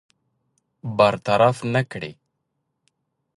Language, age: Pashto, 19-29